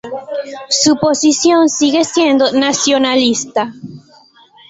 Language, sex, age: Spanish, female, 19-29